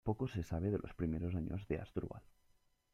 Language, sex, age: Spanish, male, 19-29